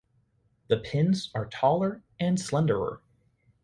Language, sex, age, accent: English, male, 19-29, United States English